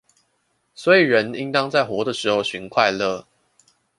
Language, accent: Chinese, 出生地：臺北市